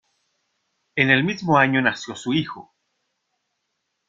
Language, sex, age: Spanish, male, 50-59